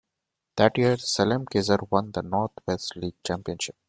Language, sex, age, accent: English, male, 30-39, India and South Asia (India, Pakistan, Sri Lanka)